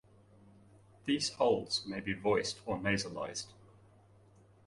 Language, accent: English, England English